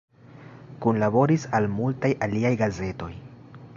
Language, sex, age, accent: Esperanto, male, 19-29, Internacia